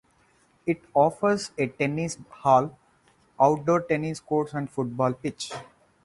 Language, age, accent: English, 19-29, India and South Asia (India, Pakistan, Sri Lanka)